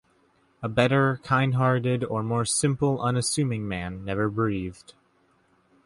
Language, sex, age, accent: English, male, 19-29, United States English